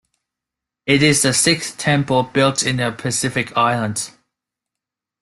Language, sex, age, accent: English, male, 19-29, Australian English